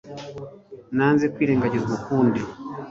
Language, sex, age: Kinyarwanda, male, 50-59